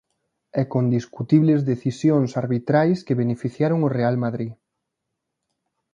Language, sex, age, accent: Galician, male, 19-29, Atlántico (seseo e gheada)